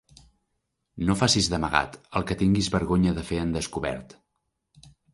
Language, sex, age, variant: Catalan, male, 30-39, Central